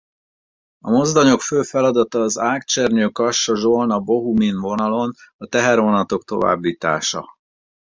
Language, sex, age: Hungarian, male, 40-49